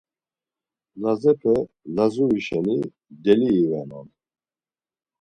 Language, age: Laz, 60-69